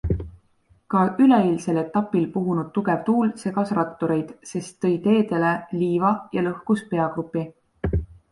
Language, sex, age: Estonian, female, 19-29